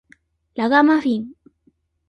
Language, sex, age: Japanese, female, 19-29